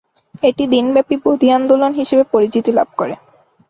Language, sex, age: Bengali, female, under 19